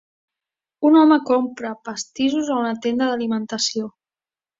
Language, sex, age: Catalan, female, 19-29